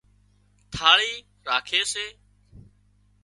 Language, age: Wadiyara Koli, 30-39